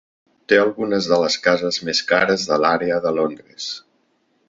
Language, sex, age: Catalan, male, 40-49